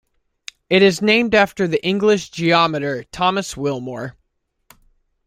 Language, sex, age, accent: English, male, 19-29, United States English